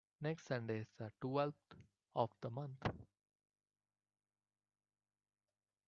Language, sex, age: English, male, 19-29